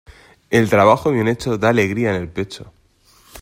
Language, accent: Spanish, España: Norte peninsular (Asturias, Castilla y León, Cantabria, País Vasco, Navarra, Aragón, La Rioja, Guadalajara, Cuenca)